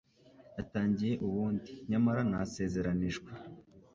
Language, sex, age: Kinyarwanda, male, 19-29